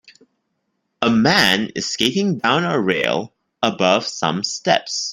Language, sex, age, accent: English, male, 19-29, Malaysian English